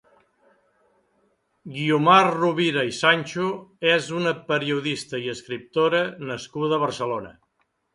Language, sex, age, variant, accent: Catalan, male, 60-69, Central, central